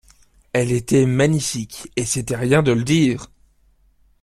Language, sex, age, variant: French, male, 19-29, Français de métropole